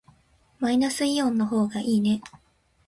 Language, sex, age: Japanese, female, 19-29